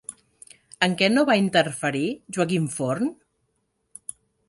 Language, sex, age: Catalan, female, 40-49